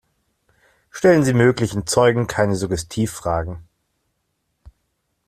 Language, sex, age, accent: German, male, 30-39, Deutschland Deutsch